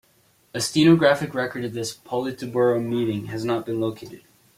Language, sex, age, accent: English, male, under 19, United States English